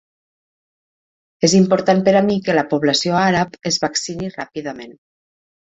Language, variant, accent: Catalan, Nord-Occidental, Tortosí